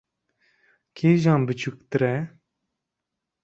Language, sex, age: Kurdish, male, 19-29